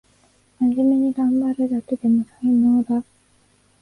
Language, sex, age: Japanese, female, 19-29